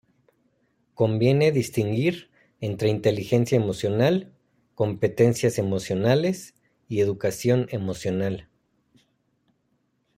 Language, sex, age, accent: Spanish, male, 30-39, México